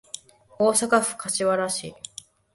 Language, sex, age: Japanese, female, 19-29